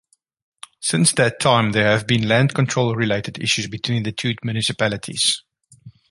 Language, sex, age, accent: English, male, 40-49, Southern African (South Africa, Zimbabwe, Namibia)